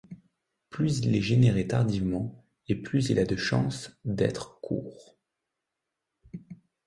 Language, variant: French, Français de métropole